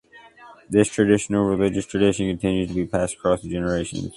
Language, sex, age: English, male, 30-39